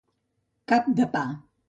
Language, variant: Catalan, Central